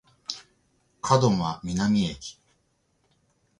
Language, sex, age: Japanese, male, 40-49